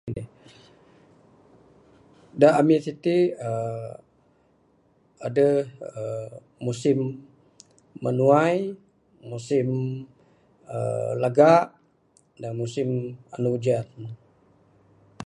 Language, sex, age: Bukar-Sadung Bidayuh, male, 60-69